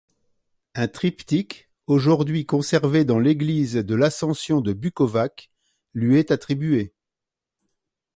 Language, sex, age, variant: French, male, 60-69, Français de métropole